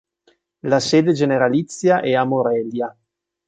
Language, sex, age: Italian, male, 50-59